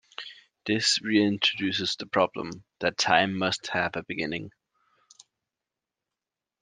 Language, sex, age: English, male, 19-29